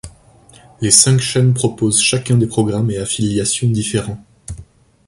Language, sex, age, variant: French, male, 30-39, Français de métropole